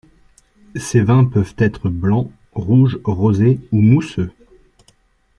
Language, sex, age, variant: French, male, 30-39, Français de métropole